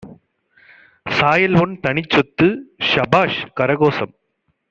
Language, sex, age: Tamil, male, 30-39